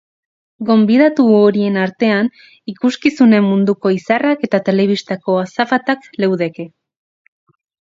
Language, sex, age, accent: Basque, female, 19-29, Erdialdekoa edo Nafarra (Gipuzkoa, Nafarroa)